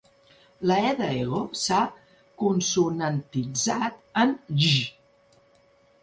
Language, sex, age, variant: Catalan, female, 50-59, Central